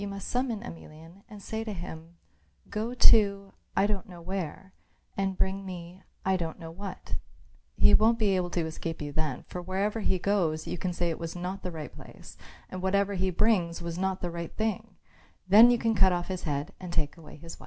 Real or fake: real